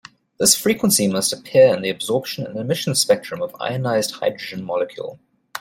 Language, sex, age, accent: English, male, 30-39, Southern African (South Africa, Zimbabwe, Namibia)